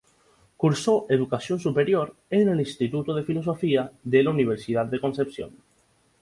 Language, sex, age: Spanish, male, 19-29